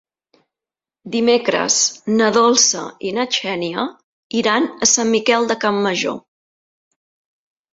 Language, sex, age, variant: Catalan, female, 40-49, Central